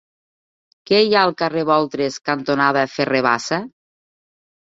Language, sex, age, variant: Catalan, female, 30-39, Nord-Occidental